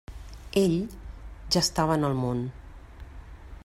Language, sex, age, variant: Catalan, female, 50-59, Central